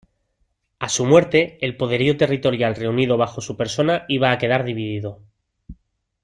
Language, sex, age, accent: Spanish, male, 30-39, España: Sur peninsular (Andalucia, Extremadura, Murcia)